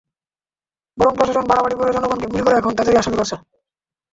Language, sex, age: Bengali, male, 19-29